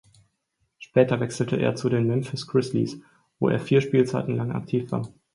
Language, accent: German, Deutschland Deutsch